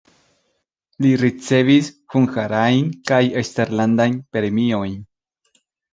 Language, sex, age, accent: Esperanto, male, 19-29, Internacia